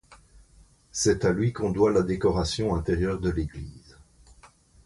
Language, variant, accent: French, Français d'Europe, Français de Belgique